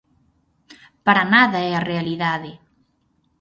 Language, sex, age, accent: Galician, female, 19-29, Central (sen gheada)